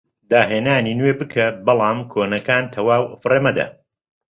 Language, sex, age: Central Kurdish, male, 50-59